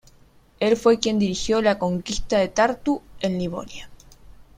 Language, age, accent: Spanish, under 19, Rioplatense: Argentina, Uruguay, este de Bolivia, Paraguay